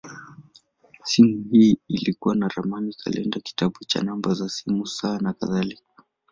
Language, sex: Swahili, male